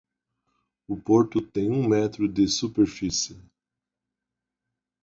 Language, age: Portuguese, 50-59